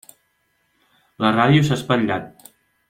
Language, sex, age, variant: Catalan, male, 19-29, Central